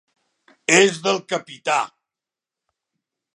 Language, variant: Catalan, Central